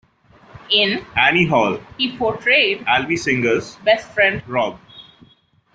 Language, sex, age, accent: English, male, 30-39, India and South Asia (India, Pakistan, Sri Lanka)